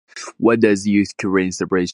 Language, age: English, 19-29